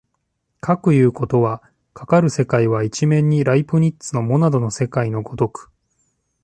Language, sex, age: Japanese, male, 30-39